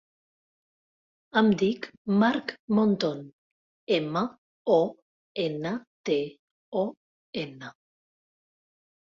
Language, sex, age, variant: Catalan, female, 40-49, Central